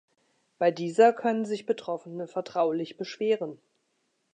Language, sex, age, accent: German, female, 50-59, Deutschland Deutsch